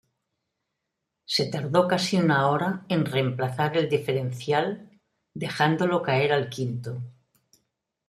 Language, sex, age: Spanish, female, 70-79